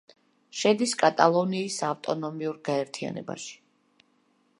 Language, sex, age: Georgian, female, 40-49